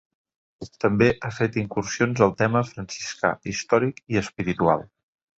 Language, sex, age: Catalan, male, 50-59